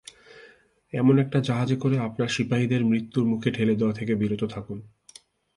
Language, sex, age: Bengali, male, 19-29